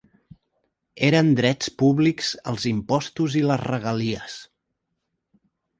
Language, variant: Catalan, Central